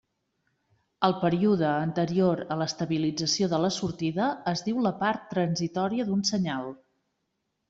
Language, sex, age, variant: Catalan, female, 40-49, Central